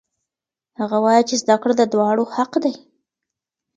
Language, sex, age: Pashto, female, 19-29